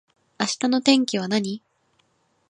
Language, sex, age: Japanese, female, 19-29